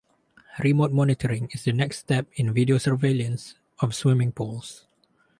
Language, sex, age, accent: English, male, 19-29, Malaysian English